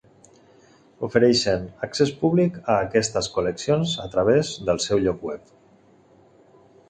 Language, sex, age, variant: Catalan, male, 40-49, Central